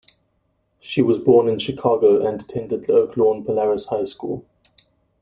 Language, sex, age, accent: English, male, 30-39, Southern African (South Africa, Zimbabwe, Namibia)